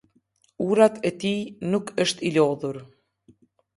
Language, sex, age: Albanian, female, 30-39